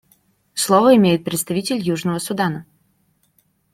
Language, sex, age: Russian, female, 19-29